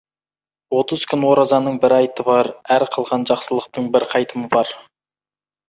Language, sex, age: Kazakh, male, 19-29